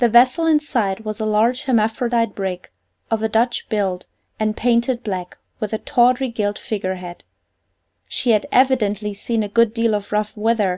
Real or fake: real